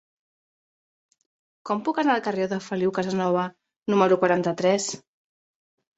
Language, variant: Catalan, Central